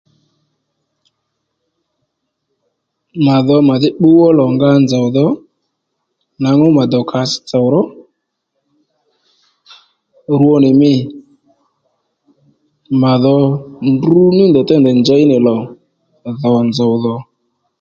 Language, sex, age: Lendu, male, 30-39